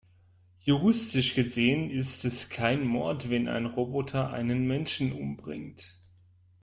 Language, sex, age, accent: German, male, 30-39, Deutschland Deutsch